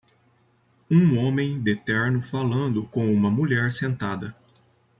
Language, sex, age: Portuguese, male, 19-29